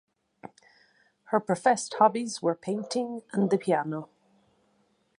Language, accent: English, Irish English